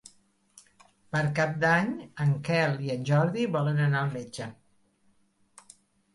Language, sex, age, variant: Catalan, female, 60-69, Central